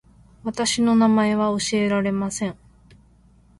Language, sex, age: Japanese, female, 19-29